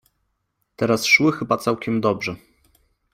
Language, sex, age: Polish, male, 30-39